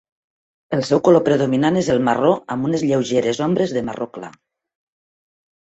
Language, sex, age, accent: Catalan, female, 50-59, Lleidatà